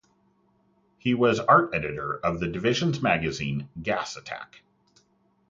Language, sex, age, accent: English, male, 30-39, United States English